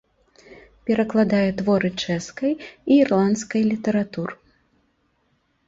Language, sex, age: Belarusian, female, 19-29